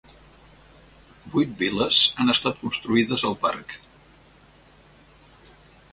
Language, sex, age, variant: Catalan, male, 70-79, Central